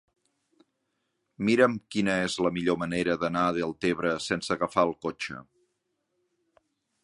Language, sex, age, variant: Catalan, male, 50-59, Central